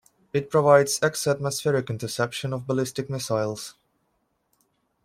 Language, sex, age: English, male, 19-29